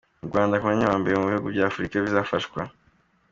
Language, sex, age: Kinyarwanda, male, under 19